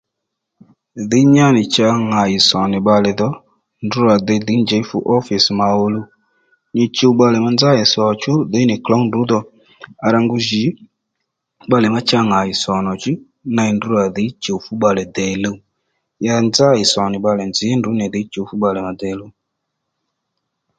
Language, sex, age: Lendu, male, 30-39